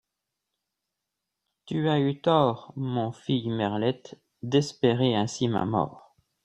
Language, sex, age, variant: French, male, 40-49, Français de métropole